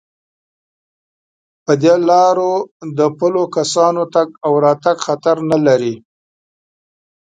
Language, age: Pashto, 40-49